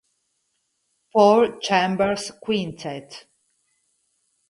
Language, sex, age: Italian, female, 40-49